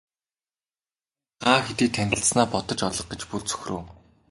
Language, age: Mongolian, 19-29